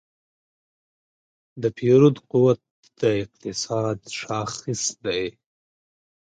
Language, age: Pashto, 30-39